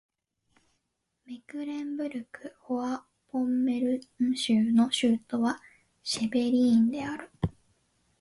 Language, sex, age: Japanese, female, 19-29